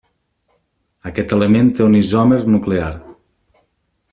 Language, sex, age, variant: Catalan, male, 40-49, Nord-Occidental